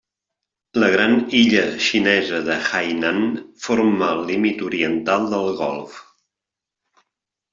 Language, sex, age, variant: Catalan, male, 50-59, Central